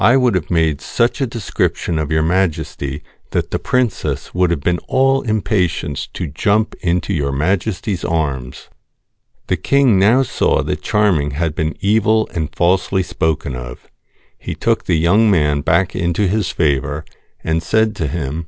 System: none